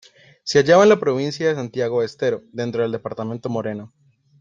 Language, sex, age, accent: Spanish, male, 19-29, Andino-Pacífico: Colombia, Perú, Ecuador, oeste de Bolivia y Venezuela andina